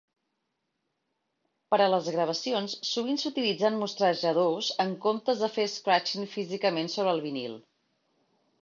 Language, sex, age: Catalan, female, 40-49